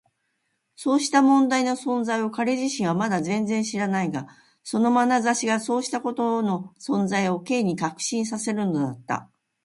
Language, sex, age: Japanese, female, 60-69